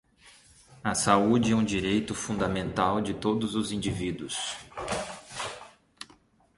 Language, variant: Portuguese, Portuguese (Brasil)